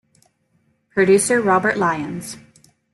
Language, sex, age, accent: English, female, 30-39, United States English